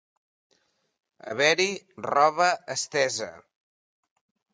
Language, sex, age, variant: Catalan, male, 70-79, Central